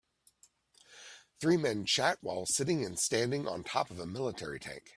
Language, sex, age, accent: English, male, 50-59, United States English